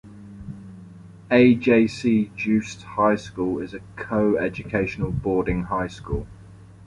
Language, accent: English, England English